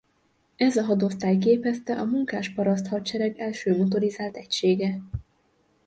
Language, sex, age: Hungarian, female, 19-29